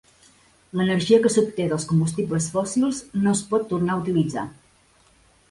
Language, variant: Catalan, Central